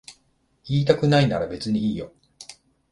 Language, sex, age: Japanese, male, 50-59